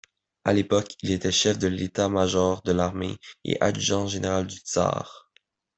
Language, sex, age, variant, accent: French, male, under 19, Français d'Amérique du Nord, Français du Canada